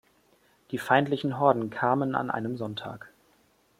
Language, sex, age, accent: German, male, 19-29, Deutschland Deutsch